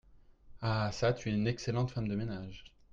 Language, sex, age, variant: French, male, 30-39, Français de métropole